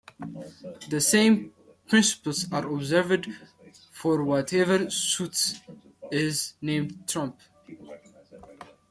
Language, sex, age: English, male, under 19